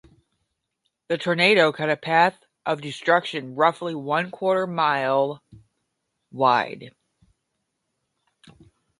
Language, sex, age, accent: English, female, 40-49, United States English; Midwestern